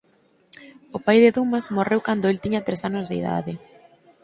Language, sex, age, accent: Galician, female, under 19, Normativo (estándar)